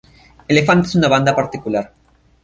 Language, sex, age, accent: Spanish, male, under 19, Andino-Pacífico: Colombia, Perú, Ecuador, oeste de Bolivia y Venezuela andina